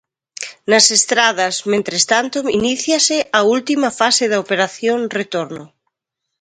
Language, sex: Galician, female